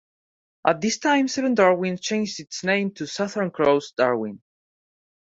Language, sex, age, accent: English, male, under 19, United States English